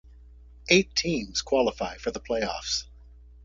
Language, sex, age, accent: English, male, 40-49, United States English